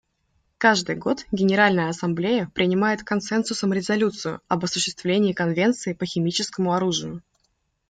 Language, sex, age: Russian, female, 19-29